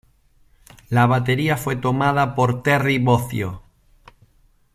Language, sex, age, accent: Spanish, male, 40-49, Rioplatense: Argentina, Uruguay, este de Bolivia, Paraguay